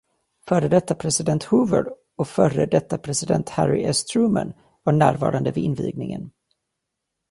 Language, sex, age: Swedish, male, 40-49